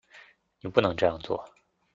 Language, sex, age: Chinese, male, 19-29